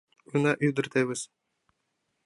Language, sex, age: Mari, male, 19-29